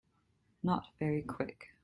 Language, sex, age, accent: English, female, 30-39, England English